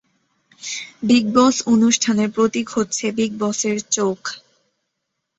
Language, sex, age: Bengali, female, under 19